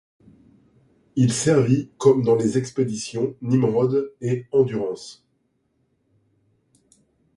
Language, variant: French, Français de métropole